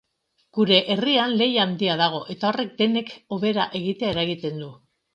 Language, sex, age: Basque, female, 50-59